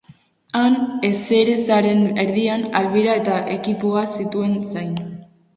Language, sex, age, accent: Basque, female, under 19, Mendebalekoa (Araba, Bizkaia, Gipuzkoako mendebaleko herri batzuk)